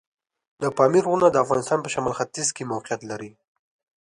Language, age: Pashto, 19-29